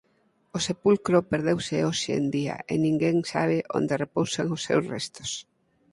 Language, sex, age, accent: Galician, female, 50-59, Normativo (estándar)